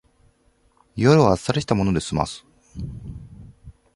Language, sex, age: Japanese, male, 19-29